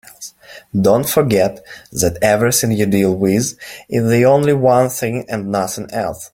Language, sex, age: English, male, 19-29